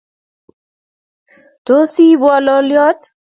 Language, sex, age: Kalenjin, female, 19-29